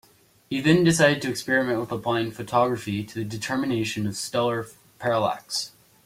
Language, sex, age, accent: English, male, under 19, United States English